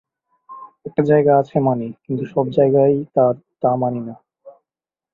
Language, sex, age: Bengali, male, 19-29